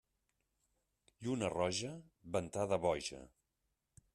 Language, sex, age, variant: Catalan, male, 50-59, Central